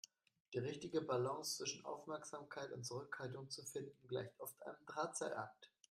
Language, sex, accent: German, male, Deutschland Deutsch